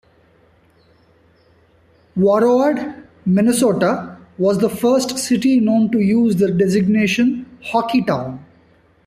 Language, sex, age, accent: English, male, 30-39, India and South Asia (India, Pakistan, Sri Lanka)